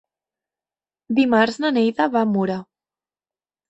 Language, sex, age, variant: Catalan, female, 19-29, Central